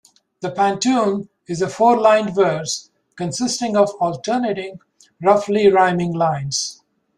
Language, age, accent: English, 50-59, United States English